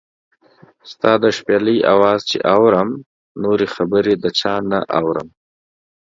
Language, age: Pashto, 19-29